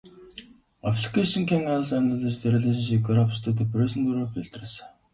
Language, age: English, 40-49